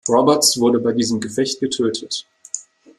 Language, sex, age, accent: German, male, 19-29, Deutschland Deutsch